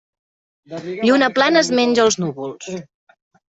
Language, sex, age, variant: Catalan, female, 30-39, Central